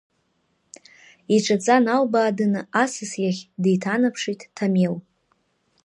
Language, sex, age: Abkhazian, female, 19-29